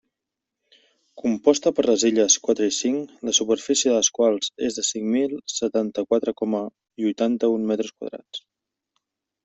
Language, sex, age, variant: Catalan, male, 19-29, Central